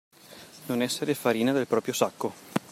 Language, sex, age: Italian, male, 30-39